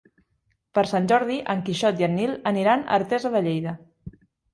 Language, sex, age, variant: Catalan, female, 19-29, Central